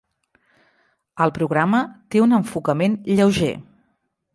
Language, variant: Catalan, Central